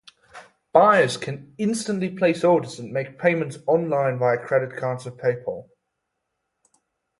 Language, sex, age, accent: English, male, 19-29, England English